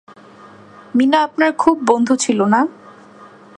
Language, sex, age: Bengali, female, 19-29